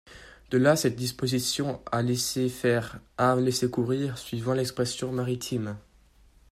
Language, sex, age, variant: French, male, under 19, Français de métropole